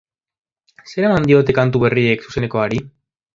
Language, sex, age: Basque, male, under 19